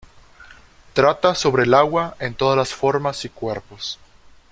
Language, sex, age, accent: Spanish, male, 19-29, México